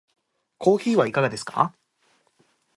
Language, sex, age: Japanese, male, 19-29